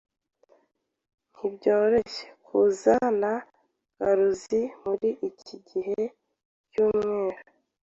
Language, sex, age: Kinyarwanda, female, 30-39